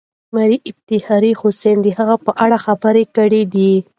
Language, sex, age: Pashto, female, 19-29